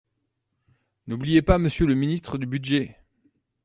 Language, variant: French, Français de métropole